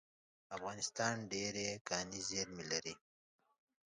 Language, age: Pashto, 19-29